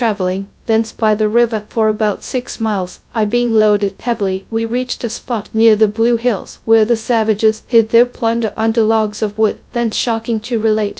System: TTS, GradTTS